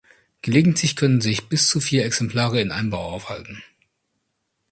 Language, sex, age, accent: German, male, 30-39, Deutschland Deutsch